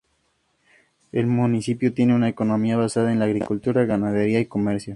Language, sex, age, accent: Spanish, male, 19-29, México